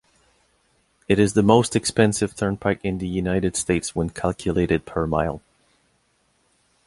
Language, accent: English, Canadian English